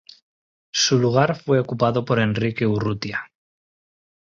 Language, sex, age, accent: Spanish, male, 30-39, España: Norte peninsular (Asturias, Castilla y León, Cantabria, País Vasco, Navarra, Aragón, La Rioja, Guadalajara, Cuenca)